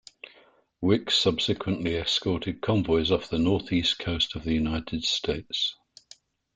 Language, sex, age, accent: English, male, 60-69, England English